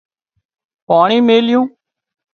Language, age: Wadiyara Koli, 30-39